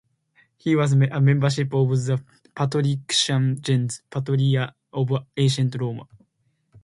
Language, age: English, 19-29